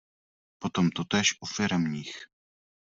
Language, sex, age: Czech, male, 30-39